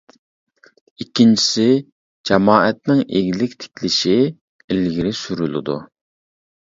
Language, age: Uyghur, 40-49